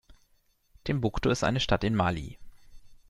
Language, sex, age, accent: German, male, 19-29, Deutschland Deutsch